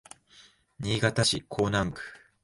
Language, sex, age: Japanese, male, 19-29